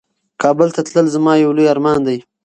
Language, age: Pashto, 19-29